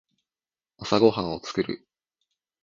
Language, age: Japanese, under 19